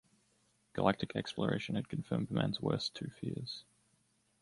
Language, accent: English, Australian English